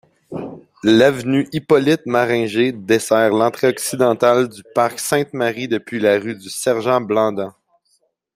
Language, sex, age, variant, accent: French, male, 30-39, Français d'Amérique du Nord, Français du Canada